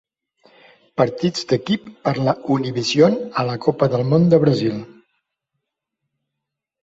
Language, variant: Catalan, Central